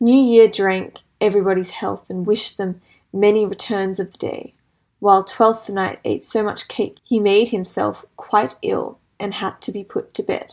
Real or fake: real